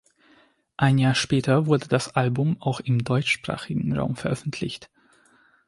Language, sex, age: German, male, 19-29